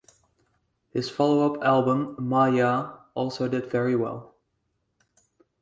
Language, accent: English, United States English; Dutch